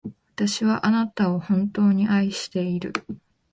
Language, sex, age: Japanese, female, 19-29